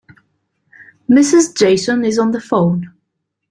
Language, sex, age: English, female, 19-29